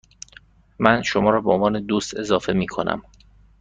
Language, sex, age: Persian, male, 19-29